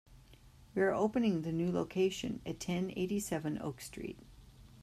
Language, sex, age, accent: English, female, 50-59, United States English